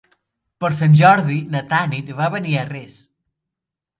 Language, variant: Catalan, Central